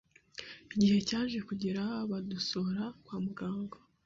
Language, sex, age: Kinyarwanda, female, 50-59